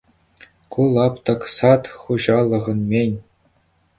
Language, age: Chuvash, 19-29